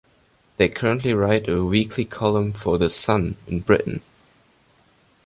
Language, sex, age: English, male, under 19